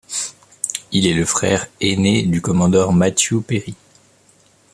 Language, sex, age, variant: French, male, 30-39, Français de métropole